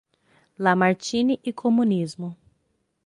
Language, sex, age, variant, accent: Portuguese, female, 30-39, Portuguese (Brasil), Paulista